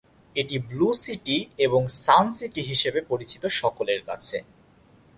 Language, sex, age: Bengali, male, under 19